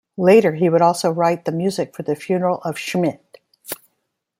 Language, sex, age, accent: English, female, 50-59, United States English